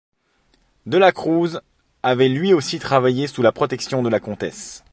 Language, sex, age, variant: French, male, 30-39, Français de métropole